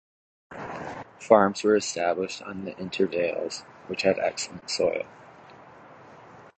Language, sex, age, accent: English, male, 19-29, United States English